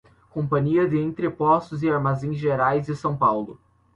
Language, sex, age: Portuguese, male, under 19